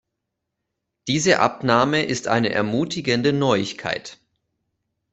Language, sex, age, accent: German, male, 30-39, Deutschland Deutsch